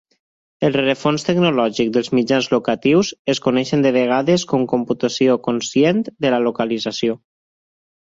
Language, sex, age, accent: Catalan, male, 30-39, valencià